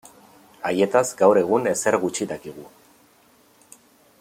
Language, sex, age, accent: Basque, male, 30-39, Erdialdekoa edo Nafarra (Gipuzkoa, Nafarroa)